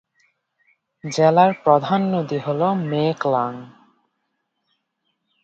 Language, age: Bengali, 19-29